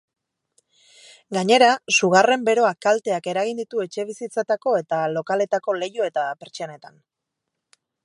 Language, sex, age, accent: Basque, female, 30-39, Erdialdekoa edo Nafarra (Gipuzkoa, Nafarroa)